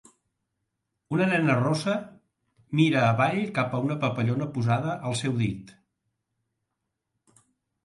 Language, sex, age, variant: Catalan, male, 60-69, Central